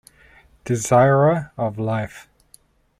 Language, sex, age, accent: English, male, 30-39, New Zealand English